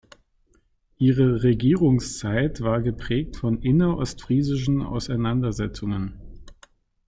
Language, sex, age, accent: German, male, 50-59, Deutschland Deutsch